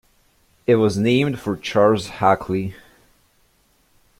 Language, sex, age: English, male, under 19